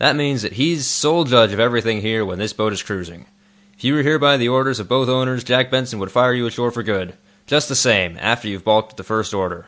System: none